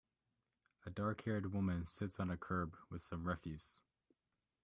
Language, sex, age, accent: English, male, 19-29, United States English